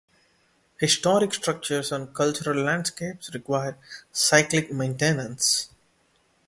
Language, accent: English, India and South Asia (India, Pakistan, Sri Lanka)